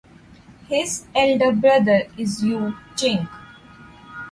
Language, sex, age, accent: English, female, 19-29, India and South Asia (India, Pakistan, Sri Lanka)